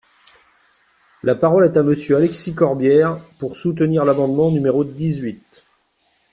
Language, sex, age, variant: French, male, 50-59, Français de métropole